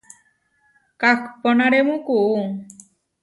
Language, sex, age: Huarijio, female, 19-29